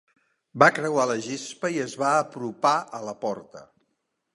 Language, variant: Catalan, Central